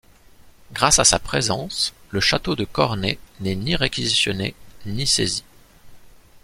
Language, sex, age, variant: French, male, 30-39, Français de métropole